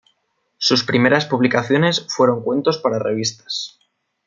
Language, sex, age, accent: Spanish, male, 19-29, España: Norte peninsular (Asturias, Castilla y León, Cantabria, País Vasco, Navarra, Aragón, La Rioja, Guadalajara, Cuenca)